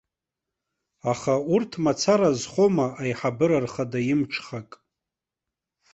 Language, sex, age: Abkhazian, male, 30-39